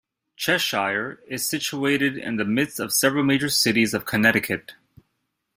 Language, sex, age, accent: English, male, 30-39, United States English